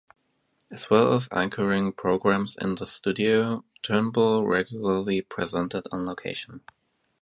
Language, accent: English, United States English